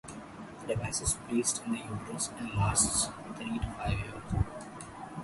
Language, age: English, under 19